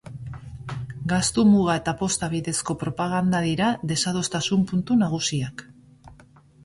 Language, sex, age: Basque, female, 40-49